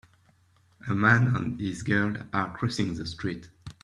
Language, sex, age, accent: English, male, 19-29, England English